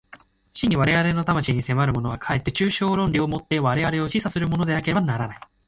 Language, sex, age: Japanese, male, 19-29